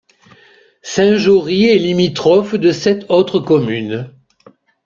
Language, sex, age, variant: French, male, 50-59, Français de métropole